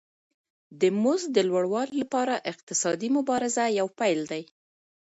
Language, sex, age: Pashto, female, 30-39